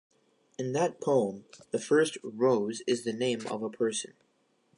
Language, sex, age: English, male, under 19